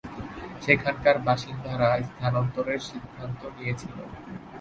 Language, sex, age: Bengali, male, 19-29